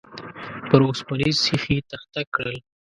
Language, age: Pashto, 19-29